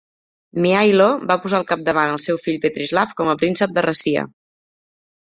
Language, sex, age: Catalan, female, 30-39